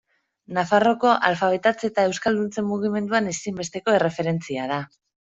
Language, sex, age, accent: Basque, female, 30-39, Mendebalekoa (Araba, Bizkaia, Gipuzkoako mendebaleko herri batzuk)